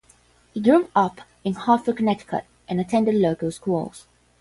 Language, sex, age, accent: English, female, 19-29, United States English; England English